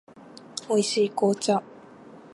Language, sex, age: Japanese, female, 19-29